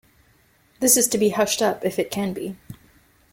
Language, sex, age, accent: English, female, 30-39, United States English